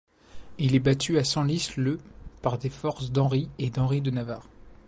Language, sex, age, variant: French, male, 19-29, Français de métropole